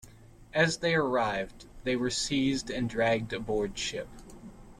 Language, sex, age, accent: English, male, 19-29, United States English